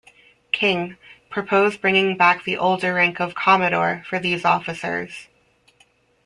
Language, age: English, 30-39